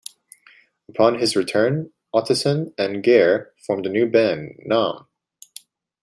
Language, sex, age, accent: English, male, 19-29, United States English